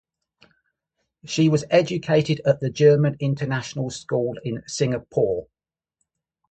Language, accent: English, England English